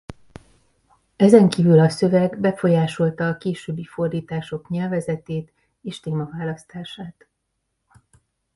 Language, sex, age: Hungarian, female, 40-49